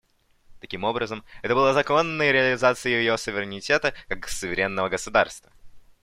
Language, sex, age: Russian, male, under 19